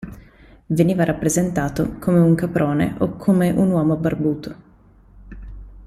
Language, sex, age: Italian, female, 30-39